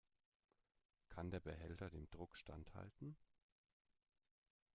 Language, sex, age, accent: German, male, 30-39, Deutschland Deutsch